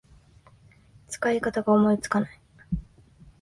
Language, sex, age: Japanese, female, 19-29